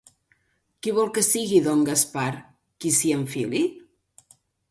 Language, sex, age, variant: Catalan, female, 40-49, Septentrional